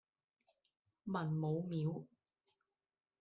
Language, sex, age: Cantonese, female, 19-29